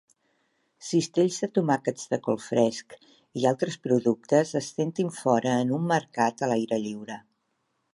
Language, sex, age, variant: Catalan, female, 40-49, Central